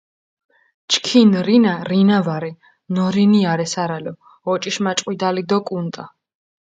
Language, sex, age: Mingrelian, female, 19-29